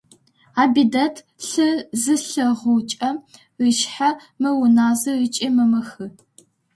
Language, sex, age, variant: Adyghe, female, under 19, Адыгабзэ (Кирил, пстэумэ зэдыряе)